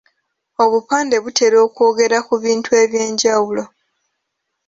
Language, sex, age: Ganda, female, 19-29